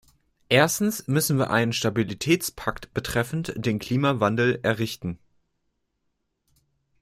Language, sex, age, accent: German, male, 19-29, Deutschland Deutsch